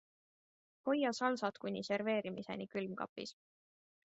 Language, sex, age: Estonian, female, 19-29